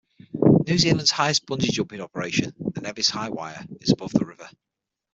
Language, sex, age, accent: English, male, 40-49, England English